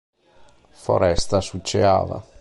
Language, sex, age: Italian, male, 50-59